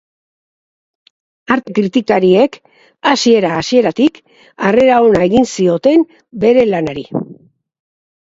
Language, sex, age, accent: Basque, male, 50-59, Erdialdekoa edo Nafarra (Gipuzkoa, Nafarroa)